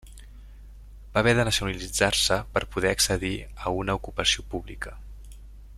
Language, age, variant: Catalan, 19-29, Central